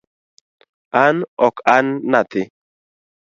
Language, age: Luo (Kenya and Tanzania), 19-29